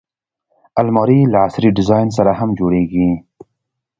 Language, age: Pashto, 19-29